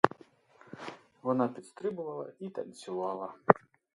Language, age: Ukrainian, 30-39